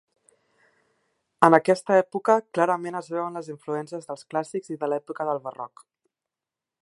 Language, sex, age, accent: Catalan, male, 19-29, Barcelona